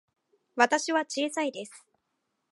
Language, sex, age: Japanese, female, 19-29